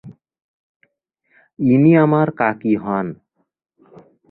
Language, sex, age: Bengali, male, 19-29